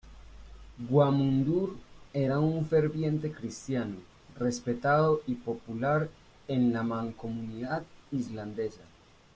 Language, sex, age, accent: Spanish, male, 19-29, Andino-Pacífico: Colombia, Perú, Ecuador, oeste de Bolivia y Venezuela andina